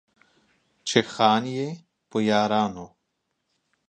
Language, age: Pashto, 30-39